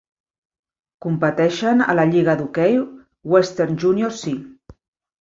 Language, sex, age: Catalan, female, 50-59